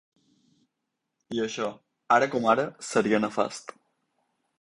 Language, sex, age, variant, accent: Catalan, male, 19-29, Balear, mallorquí